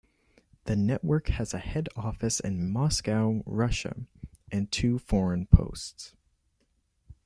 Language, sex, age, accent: English, male, under 19, Canadian English